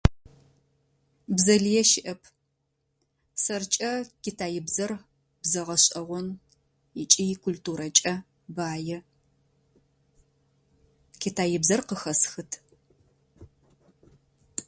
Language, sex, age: Adyghe, female, 30-39